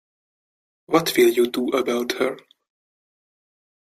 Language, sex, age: English, male, 19-29